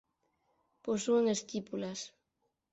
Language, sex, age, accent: Galician, female, 30-39, Normativo (estándar)